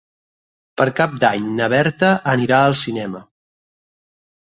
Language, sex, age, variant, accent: Catalan, male, 30-39, Central, Barcelona